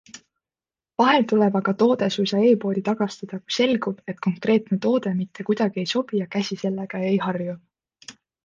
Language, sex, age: Estonian, female, 19-29